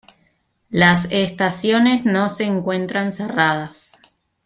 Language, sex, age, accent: Spanish, female, 19-29, Rioplatense: Argentina, Uruguay, este de Bolivia, Paraguay